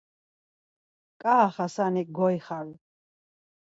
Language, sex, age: Laz, female, 40-49